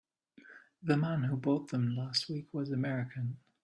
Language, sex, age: English, male, 19-29